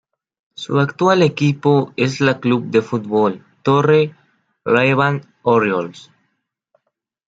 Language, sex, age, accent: Spanish, male, 19-29, México